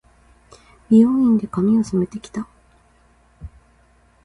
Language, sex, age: Japanese, female, 30-39